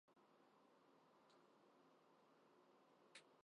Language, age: Cantonese, 40-49